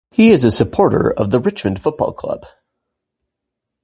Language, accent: English, United States English